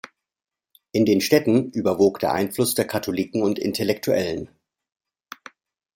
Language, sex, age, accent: German, male, 50-59, Deutschland Deutsch